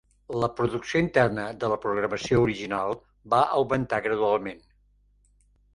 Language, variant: Catalan, Central